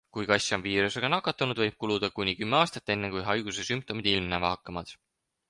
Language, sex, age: Estonian, male, 19-29